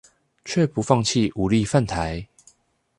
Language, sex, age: Chinese, male, 19-29